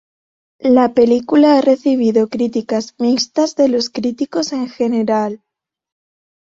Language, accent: Spanish, España: Norte peninsular (Asturias, Castilla y León, Cantabria, País Vasco, Navarra, Aragón, La Rioja, Guadalajara, Cuenca)